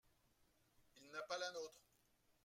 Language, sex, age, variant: French, male, 50-59, Français de métropole